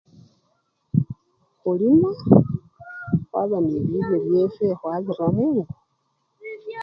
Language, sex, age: Luyia, female, 40-49